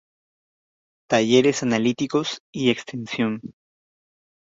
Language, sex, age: Spanish, male, under 19